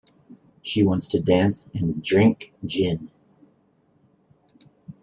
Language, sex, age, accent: English, male, 40-49, United States English